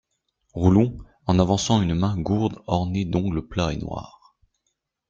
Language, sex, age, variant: French, male, 19-29, Français de métropole